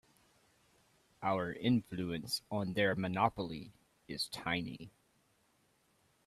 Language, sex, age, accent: English, male, 30-39, United States English